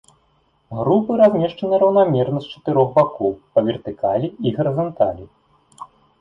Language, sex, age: Belarusian, male, 19-29